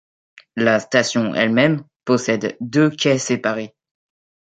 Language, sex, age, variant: French, male, under 19, Français de métropole